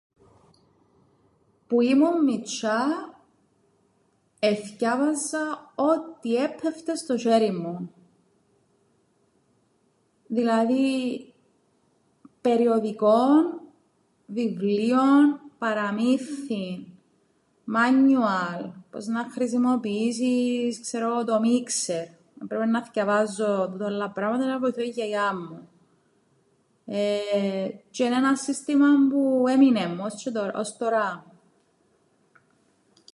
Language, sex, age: Greek, female, 30-39